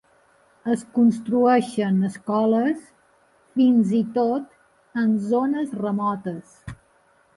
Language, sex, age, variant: Catalan, female, 50-59, Balear